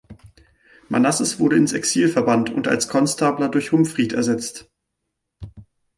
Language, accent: German, Deutschland Deutsch